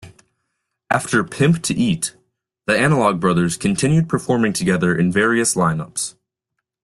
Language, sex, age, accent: English, male, 19-29, United States English